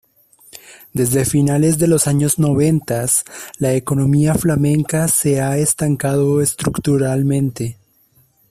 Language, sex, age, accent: Spanish, male, 19-29, Andino-Pacífico: Colombia, Perú, Ecuador, oeste de Bolivia y Venezuela andina